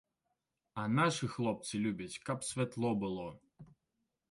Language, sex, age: Belarusian, male, 19-29